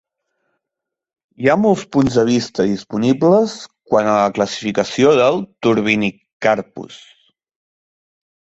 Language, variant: Catalan, Central